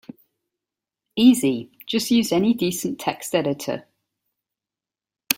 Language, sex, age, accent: English, female, 40-49, England English